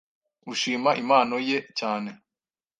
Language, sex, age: Kinyarwanda, male, 19-29